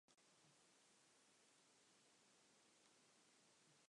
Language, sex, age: English, male, under 19